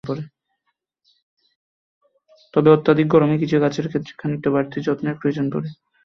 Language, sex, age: Bengali, male, 19-29